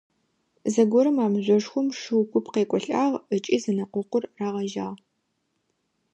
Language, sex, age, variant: Adyghe, female, 19-29, Адыгабзэ (Кирил, пстэумэ зэдыряе)